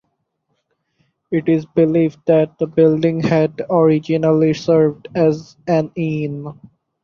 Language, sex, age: English, male, 19-29